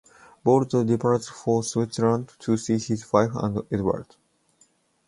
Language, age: English, 19-29